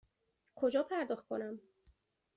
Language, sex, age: Persian, female, 30-39